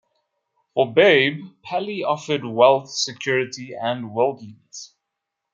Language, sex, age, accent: English, male, 30-39, Southern African (South Africa, Zimbabwe, Namibia)